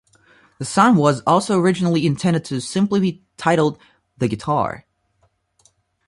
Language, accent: English, United States English